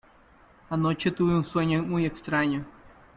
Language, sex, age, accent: Spanish, male, 19-29, América central